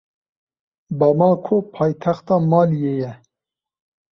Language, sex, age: Kurdish, male, 19-29